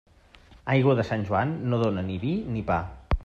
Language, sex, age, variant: Catalan, male, 30-39, Central